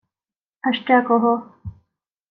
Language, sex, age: Ukrainian, female, 19-29